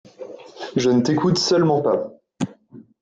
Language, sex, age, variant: French, male, 19-29, Français de métropole